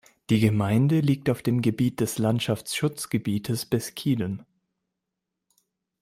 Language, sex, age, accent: German, male, 19-29, Deutschland Deutsch